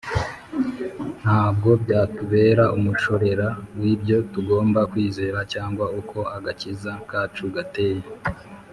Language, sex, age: Kinyarwanda, male, 19-29